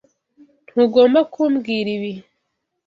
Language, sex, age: Kinyarwanda, female, 19-29